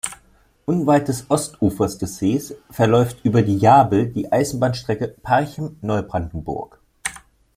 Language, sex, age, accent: German, male, 19-29, Deutschland Deutsch